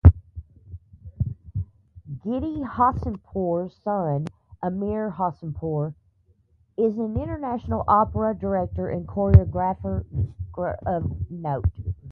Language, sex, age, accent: English, female, 40-49, United States English